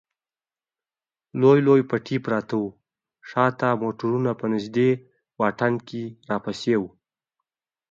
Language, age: Pashto, under 19